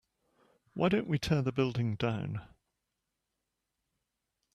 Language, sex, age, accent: English, male, 50-59, England English